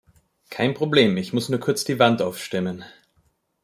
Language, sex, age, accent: German, male, 30-39, Österreichisches Deutsch